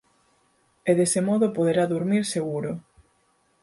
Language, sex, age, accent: Galician, female, 19-29, Normativo (estándar)